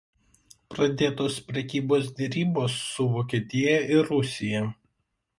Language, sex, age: Lithuanian, male, 19-29